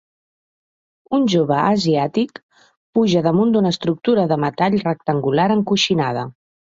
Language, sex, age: Catalan, female, 40-49